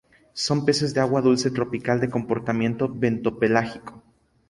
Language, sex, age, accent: Spanish, male, 19-29, México